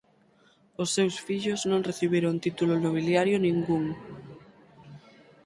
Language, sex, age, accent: Galician, female, 19-29, Atlántico (seseo e gheada)